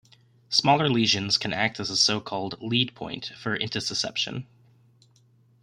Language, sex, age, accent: English, male, 19-29, United States English